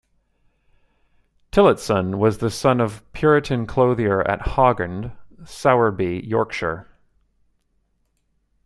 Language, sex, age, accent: English, male, 40-49, Canadian English